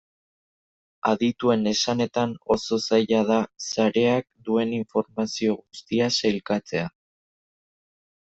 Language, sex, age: Basque, male, under 19